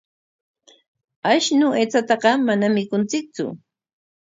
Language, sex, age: Corongo Ancash Quechua, female, 50-59